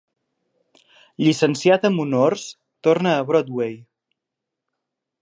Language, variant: Catalan, Central